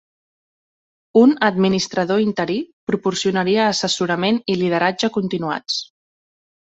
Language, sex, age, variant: Catalan, female, 19-29, Central